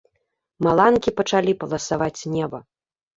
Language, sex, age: Belarusian, female, 30-39